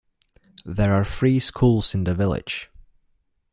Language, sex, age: English, male, 19-29